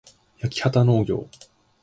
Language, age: Japanese, 19-29